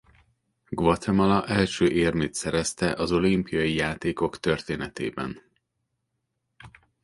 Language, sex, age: Hungarian, male, 40-49